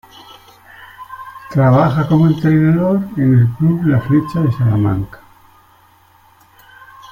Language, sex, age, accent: Spanish, male, 60-69, España: Centro-Sur peninsular (Madrid, Toledo, Castilla-La Mancha)